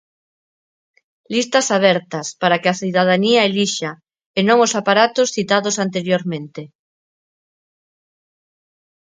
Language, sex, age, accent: Galician, female, 40-49, Normativo (estándar)